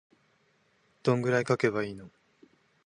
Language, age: Japanese, 19-29